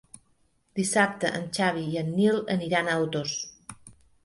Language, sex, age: Catalan, female, 50-59